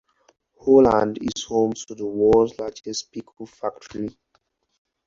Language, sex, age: English, male, 19-29